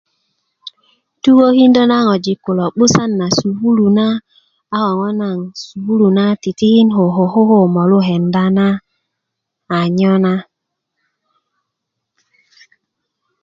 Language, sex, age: Kuku, female, 19-29